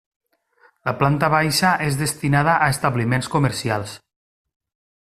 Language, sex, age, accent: Catalan, male, 40-49, valencià